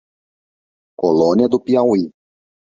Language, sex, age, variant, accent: Portuguese, male, 50-59, Portuguese (Brasil), Paulista